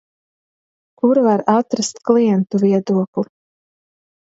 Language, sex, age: Latvian, female, 30-39